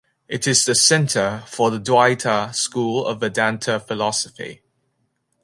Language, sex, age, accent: English, male, 19-29, United States English